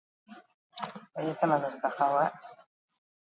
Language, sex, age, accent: Basque, female, 40-49, Mendebalekoa (Araba, Bizkaia, Gipuzkoako mendebaleko herri batzuk)